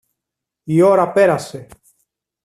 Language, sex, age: Greek, male, 30-39